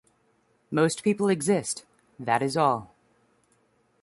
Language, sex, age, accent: English, female, 30-39, United States English